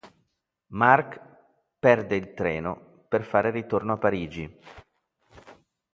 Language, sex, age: Italian, male, 40-49